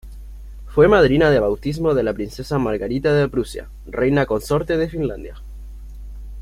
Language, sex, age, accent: Spanish, male, under 19, Chileno: Chile, Cuyo